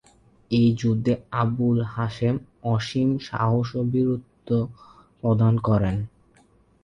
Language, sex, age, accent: Bengali, male, 19-29, Bengali; Bangla